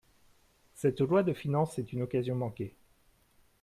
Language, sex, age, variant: French, male, 30-39, Français de métropole